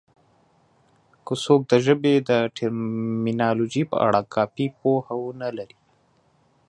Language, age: Pashto, 19-29